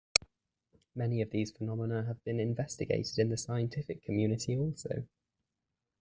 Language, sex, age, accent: English, male, 19-29, England English